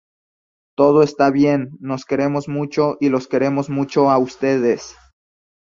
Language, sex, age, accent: Spanish, male, 19-29, México